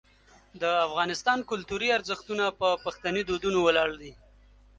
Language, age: Pashto, 19-29